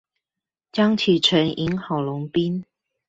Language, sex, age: Chinese, female, 50-59